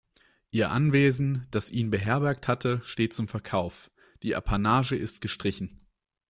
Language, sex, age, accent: German, male, 19-29, Deutschland Deutsch